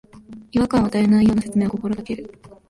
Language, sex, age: Japanese, female, 19-29